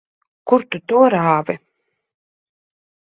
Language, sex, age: Latvian, female, 30-39